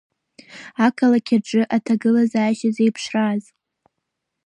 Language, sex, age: Abkhazian, female, under 19